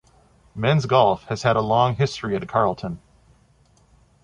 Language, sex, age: English, male, 40-49